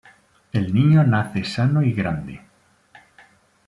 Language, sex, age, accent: Spanish, male, 40-49, España: Norte peninsular (Asturias, Castilla y León, Cantabria, País Vasco, Navarra, Aragón, La Rioja, Guadalajara, Cuenca)